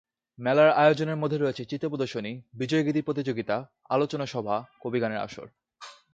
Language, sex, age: Bengali, male, 19-29